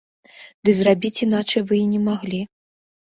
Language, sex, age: Belarusian, female, 19-29